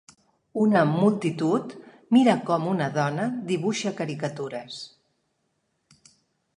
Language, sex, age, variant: Catalan, female, 50-59, Central